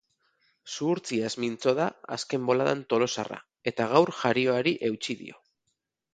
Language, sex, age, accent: Basque, male, 40-49, Mendebalekoa (Araba, Bizkaia, Gipuzkoako mendebaleko herri batzuk)